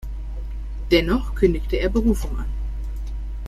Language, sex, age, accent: German, female, 30-39, Deutschland Deutsch